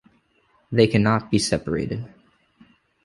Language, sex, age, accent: English, male, 19-29, United States English